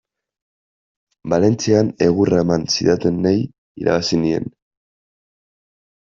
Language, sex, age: Basque, male, 19-29